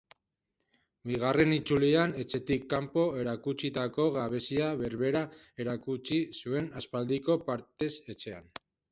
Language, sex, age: Basque, female, 40-49